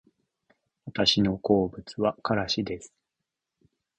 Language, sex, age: Japanese, male, 30-39